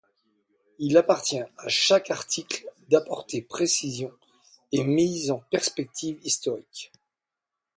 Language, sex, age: French, male, 50-59